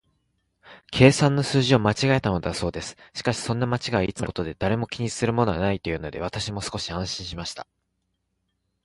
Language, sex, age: Japanese, male, 40-49